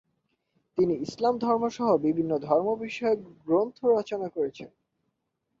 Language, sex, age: Bengali, male, 19-29